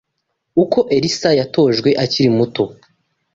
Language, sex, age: Kinyarwanda, male, 30-39